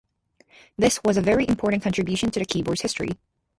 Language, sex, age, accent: English, female, 19-29, United States English